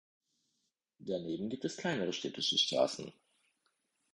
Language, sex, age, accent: German, male, 19-29, Deutschland Deutsch